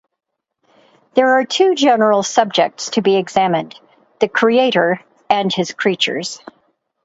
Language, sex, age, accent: English, female, 60-69, United States English